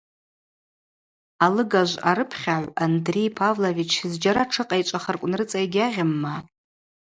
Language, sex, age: Abaza, female, 40-49